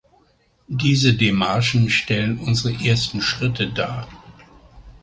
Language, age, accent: German, 70-79, Deutschland Deutsch